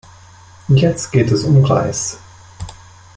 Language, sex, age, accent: German, male, 50-59, Deutschland Deutsch